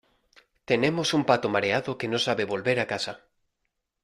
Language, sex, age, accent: Spanish, male, 19-29, España: Centro-Sur peninsular (Madrid, Toledo, Castilla-La Mancha)